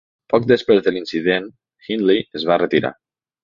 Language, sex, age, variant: Catalan, male, 19-29, Nord-Occidental